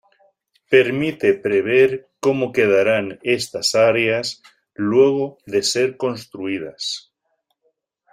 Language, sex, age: Spanish, male, 50-59